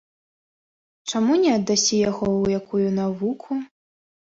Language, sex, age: Belarusian, female, 19-29